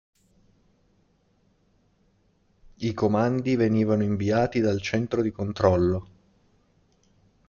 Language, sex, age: Italian, male, 19-29